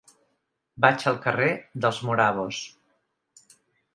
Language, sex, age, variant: Catalan, female, 60-69, Central